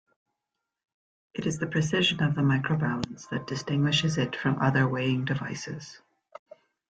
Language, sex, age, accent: English, female, 30-39, Canadian English